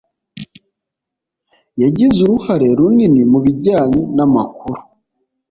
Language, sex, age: Kinyarwanda, male, 40-49